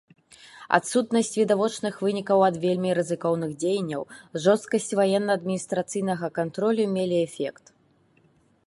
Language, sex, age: Belarusian, female, 30-39